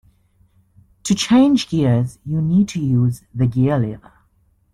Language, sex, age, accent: English, male, 19-29, Southern African (South Africa, Zimbabwe, Namibia)